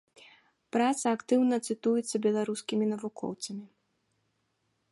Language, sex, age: Belarusian, female, 19-29